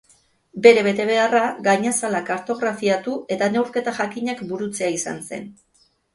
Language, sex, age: Basque, female, 50-59